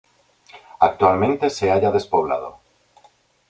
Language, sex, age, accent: Spanish, male, 40-49, España: Norte peninsular (Asturias, Castilla y León, Cantabria, País Vasco, Navarra, Aragón, La Rioja, Guadalajara, Cuenca)